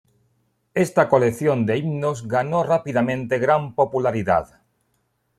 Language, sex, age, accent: Spanish, male, 40-49, España: Sur peninsular (Andalucia, Extremadura, Murcia)